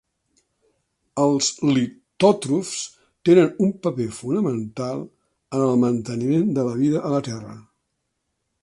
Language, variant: Catalan, Central